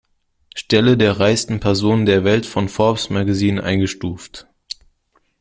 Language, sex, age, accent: German, male, under 19, Deutschland Deutsch